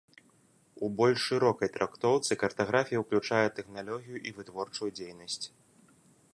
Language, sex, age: Belarusian, male, 19-29